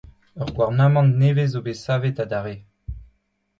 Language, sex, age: Breton, male, 19-29